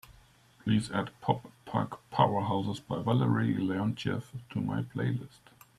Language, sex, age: English, male, 40-49